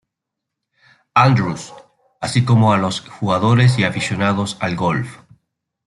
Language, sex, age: Spanish, male, 30-39